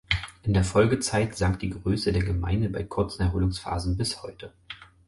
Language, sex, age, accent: German, male, 30-39, Deutschland Deutsch